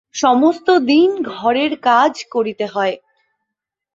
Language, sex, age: Bengali, female, 19-29